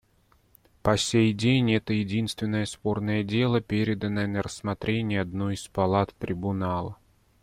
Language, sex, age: Russian, male, 30-39